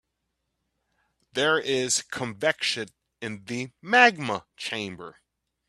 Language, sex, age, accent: English, male, 40-49, United States English